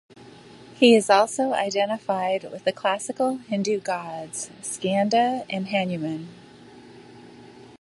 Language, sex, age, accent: English, female, 60-69, United States English